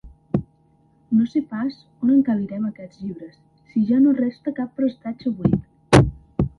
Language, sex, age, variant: Catalan, female, under 19, Central